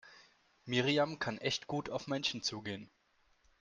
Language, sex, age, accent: German, male, 19-29, Deutschland Deutsch